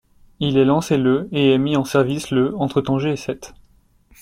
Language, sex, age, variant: French, male, 19-29, Français de métropole